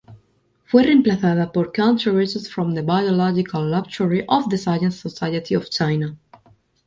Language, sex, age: Spanish, female, 19-29